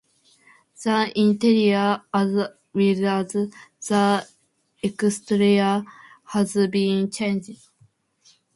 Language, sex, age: English, female, under 19